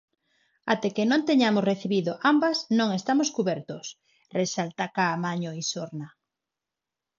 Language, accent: Galician, Neofalante